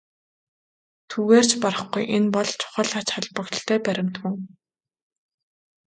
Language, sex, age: Mongolian, female, 19-29